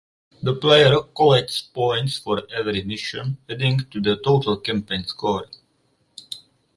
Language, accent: English, United States English; England English